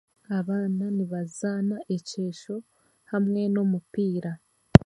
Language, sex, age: Chiga, female, 19-29